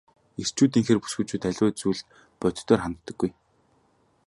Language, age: Mongolian, 19-29